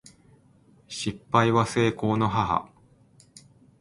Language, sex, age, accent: Japanese, male, 40-49, 関西弁